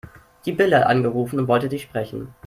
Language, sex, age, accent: German, male, under 19, Deutschland Deutsch